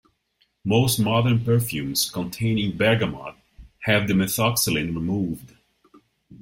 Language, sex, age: English, male, 30-39